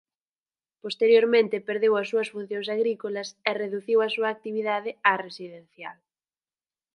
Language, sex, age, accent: Galician, female, 19-29, Central (sen gheada)